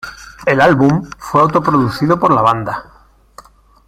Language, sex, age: Spanish, male, 40-49